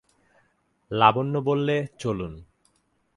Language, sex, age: Bengali, male, 19-29